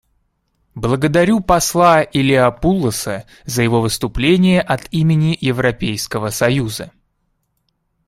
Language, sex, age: Russian, male, 19-29